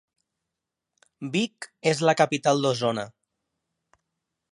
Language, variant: Catalan, Nord-Occidental